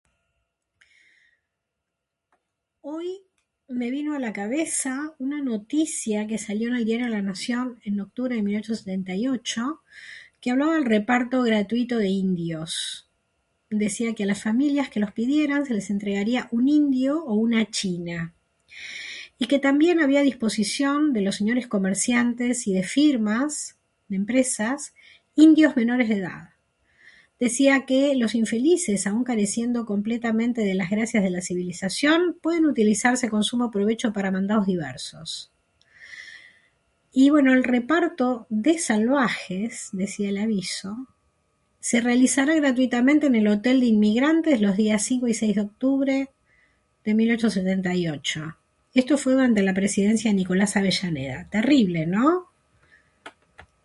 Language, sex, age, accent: Spanish, female, 60-69, Rioplatense: Argentina, Uruguay, este de Bolivia, Paraguay